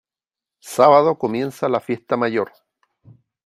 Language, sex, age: Spanish, male, 50-59